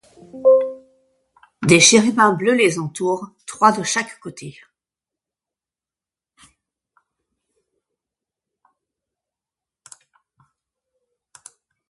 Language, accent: French, Français de l'ouest de la France